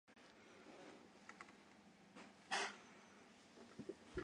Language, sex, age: Japanese, male, 19-29